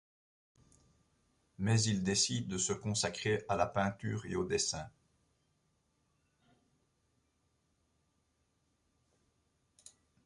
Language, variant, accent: French, Français d'Europe, Français de Belgique